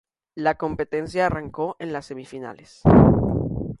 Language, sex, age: Spanish, male, under 19